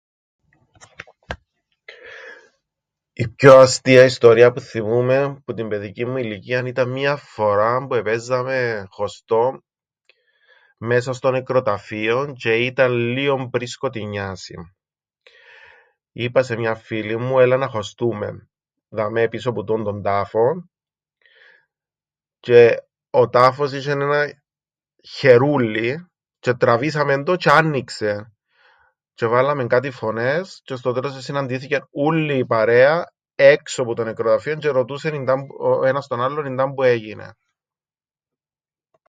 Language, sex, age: Greek, male, 40-49